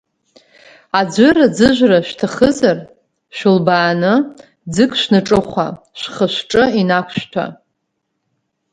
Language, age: Abkhazian, 30-39